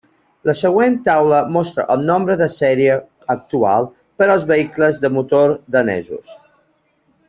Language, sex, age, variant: Catalan, male, 40-49, Central